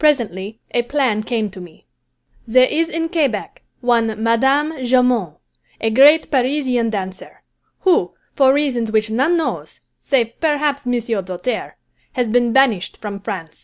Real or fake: real